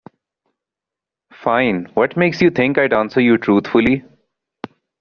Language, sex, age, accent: English, male, 30-39, India and South Asia (India, Pakistan, Sri Lanka)